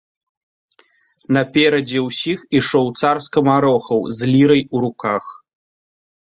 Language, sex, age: Belarusian, male, 40-49